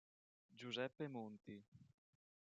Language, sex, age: Italian, male, 30-39